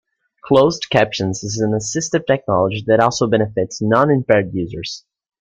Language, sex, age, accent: English, male, under 19, United States English